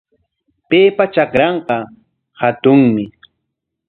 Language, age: Corongo Ancash Quechua, 40-49